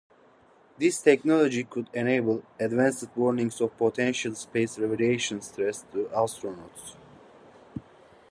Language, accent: English, United States English